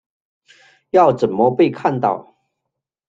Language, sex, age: Chinese, male, 40-49